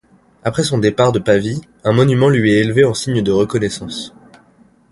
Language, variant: French, Français de métropole